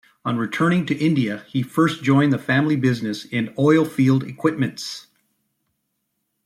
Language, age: English, 50-59